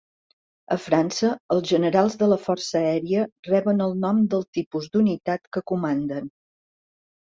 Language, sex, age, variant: Catalan, female, 50-59, Central